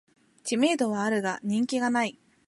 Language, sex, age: Japanese, female, 19-29